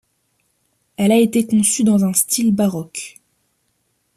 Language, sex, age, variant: French, female, 19-29, Français de métropole